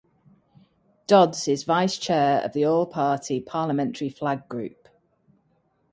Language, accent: English, England English